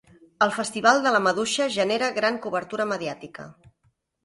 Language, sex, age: Catalan, female, 40-49